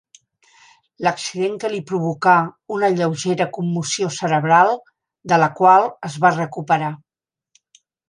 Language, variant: Catalan, Central